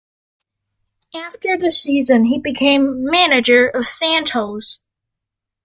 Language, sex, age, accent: English, male, under 19, United States English